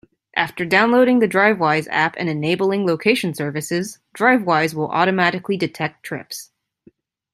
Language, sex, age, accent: English, female, 19-29, United States English